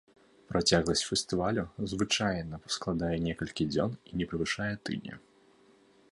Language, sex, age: Belarusian, male, 19-29